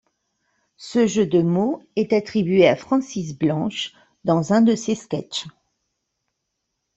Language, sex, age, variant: French, female, 50-59, Français de métropole